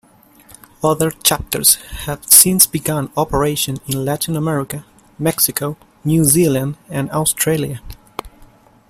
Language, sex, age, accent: English, male, 19-29, United States English